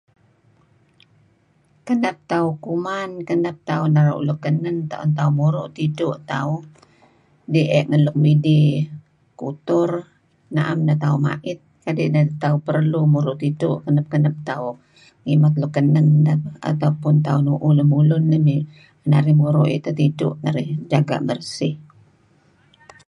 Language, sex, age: Kelabit, female, 60-69